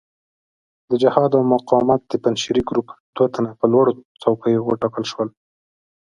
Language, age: Pashto, 30-39